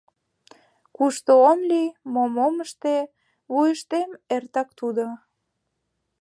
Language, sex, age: Mari, female, under 19